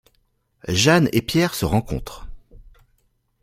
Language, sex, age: French, male, 40-49